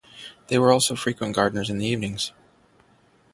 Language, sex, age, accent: English, male, 40-49, United States English; Irish English